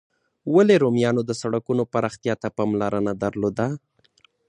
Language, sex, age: Pashto, male, under 19